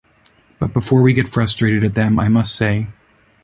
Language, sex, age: English, male, 30-39